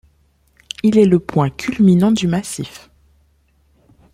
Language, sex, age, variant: French, female, 19-29, Français de métropole